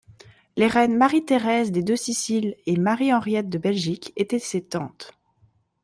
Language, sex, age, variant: French, female, 19-29, Français de métropole